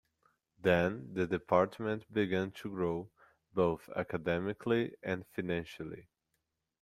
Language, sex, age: English, male, 30-39